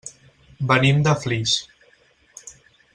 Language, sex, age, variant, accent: Catalan, male, 19-29, Central, central; Barceloní